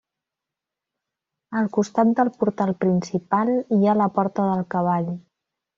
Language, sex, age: Catalan, female, 40-49